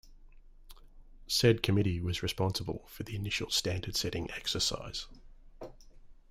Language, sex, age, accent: English, male, 40-49, Australian English